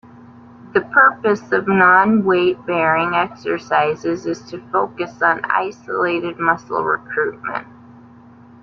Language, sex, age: English, female, 30-39